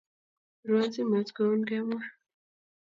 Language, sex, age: Kalenjin, female, 19-29